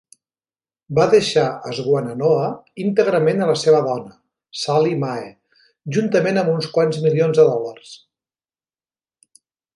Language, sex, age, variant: Catalan, male, 40-49, Central